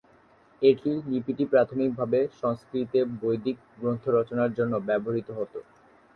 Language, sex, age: Bengali, male, under 19